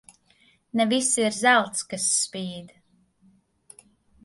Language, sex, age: Latvian, female, 19-29